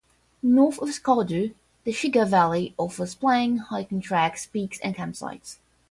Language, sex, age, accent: English, female, 19-29, United States English; England English